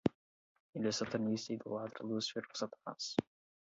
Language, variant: Portuguese, Portuguese (Brasil)